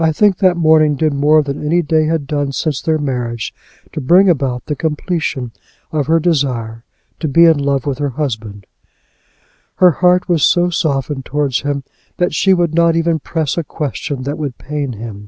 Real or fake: real